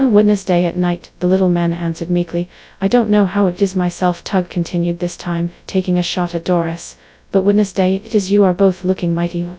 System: TTS, FastPitch